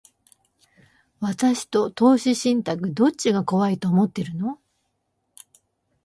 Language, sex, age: Japanese, female, 50-59